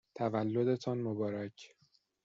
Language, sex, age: Persian, male, 30-39